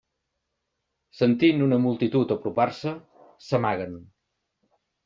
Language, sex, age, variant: Catalan, male, 40-49, Central